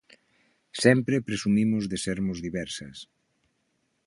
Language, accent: Galician, Normativo (estándar)